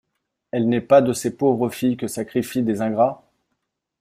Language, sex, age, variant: French, male, 40-49, Français de métropole